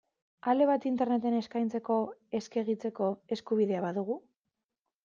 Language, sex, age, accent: Basque, female, 19-29, Mendebalekoa (Araba, Bizkaia, Gipuzkoako mendebaleko herri batzuk)